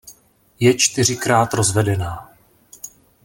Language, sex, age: Czech, male, 30-39